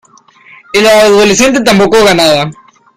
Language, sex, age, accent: Spanish, male, under 19, Andino-Pacífico: Colombia, Perú, Ecuador, oeste de Bolivia y Venezuela andina